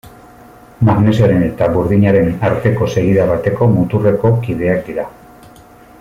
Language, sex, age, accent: Basque, male, 40-49, Mendebalekoa (Araba, Bizkaia, Gipuzkoako mendebaleko herri batzuk)